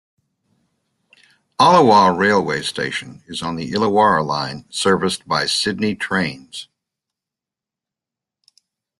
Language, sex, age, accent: English, male, 60-69, United States English